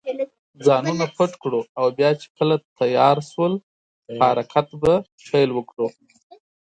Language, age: Pashto, 30-39